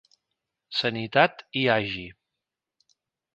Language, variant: Catalan, Central